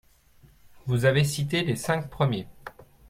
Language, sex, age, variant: French, male, 30-39, Français de métropole